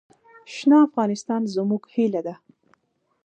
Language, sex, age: Pashto, female, 19-29